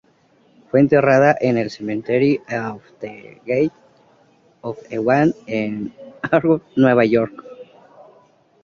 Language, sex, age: Spanish, male, 30-39